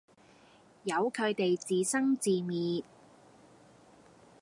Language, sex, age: Cantonese, female, 30-39